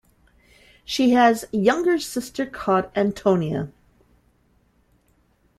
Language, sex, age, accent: English, female, 50-59, United States English